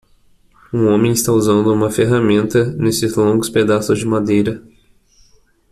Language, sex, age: Portuguese, male, 19-29